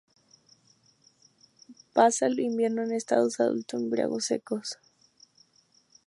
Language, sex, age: Spanish, female, 19-29